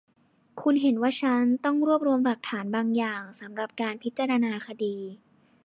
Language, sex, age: Thai, female, under 19